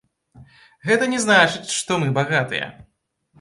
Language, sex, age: Belarusian, male, 19-29